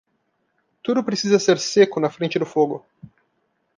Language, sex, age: Portuguese, male, 30-39